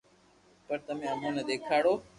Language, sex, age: Loarki, female, under 19